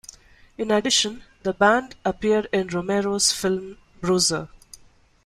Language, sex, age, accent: English, female, 19-29, India and South Asia (India, Pakistan, Sri Lanka)